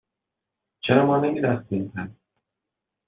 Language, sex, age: Persian, male, 19-29